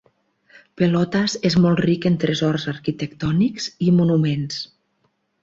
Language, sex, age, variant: Catalan, female, 50-59, Nord-Occidental